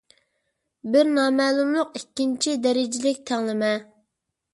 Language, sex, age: Uyghur, female, under 19